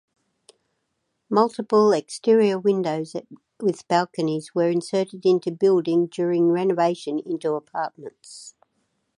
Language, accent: English, Australian English